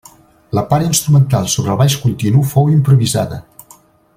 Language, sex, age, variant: Catalan, male, 60-69, Central